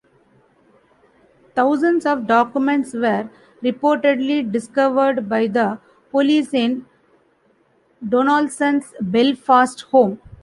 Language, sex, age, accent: English, female, 40-49, India and South Asia (India, Pakistan, Sri Lanka)